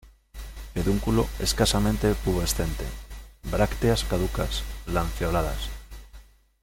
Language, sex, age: Spanish, male, 40-49